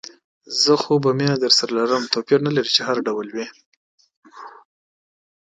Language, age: Pashto, 19-29